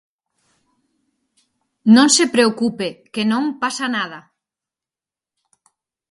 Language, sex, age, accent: Galician, female, 30-39, Central (gheada)